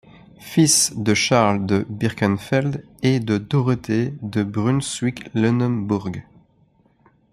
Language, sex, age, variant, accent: French, male, 19-29, Français d'Europe, Français de Belgique